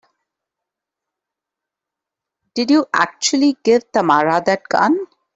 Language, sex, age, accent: English, female, 30-39, India and South Asia (India, Pakistan, Sri Lanka)